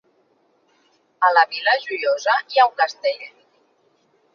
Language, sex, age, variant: Catalan, female, 30-39, Central